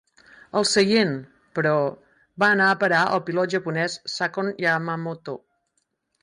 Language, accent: Catalan, Girona